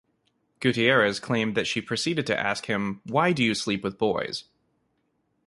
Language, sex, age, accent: English, male, 19-29, United States English